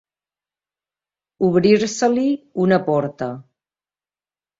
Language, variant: Catalan, Nord-Occidental